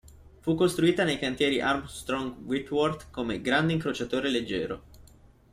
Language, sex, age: Italian, male, 19-29